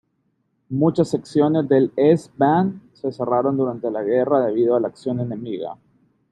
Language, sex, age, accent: Spanish, male, 19-29, América central